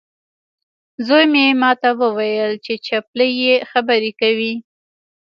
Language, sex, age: Pashto, female, 19-29